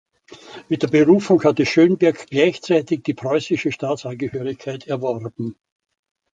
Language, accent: German, Österreichisches Deutsch